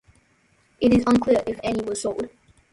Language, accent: English, United States English